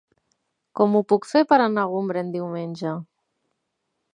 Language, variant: Catalan, Septentrional